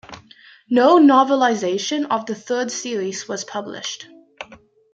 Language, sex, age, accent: English, female, under 19, Canadian English